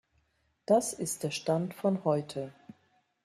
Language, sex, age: German, female, 50-59